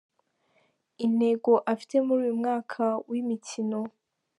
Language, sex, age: Kinyarwanda, female, 19-29